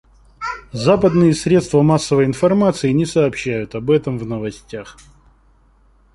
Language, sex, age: Russian, male, 19-29